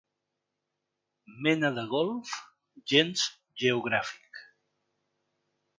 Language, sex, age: Catalan, male, 60-69